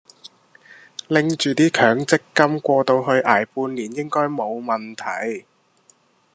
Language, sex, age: Cantonese, male, 30-39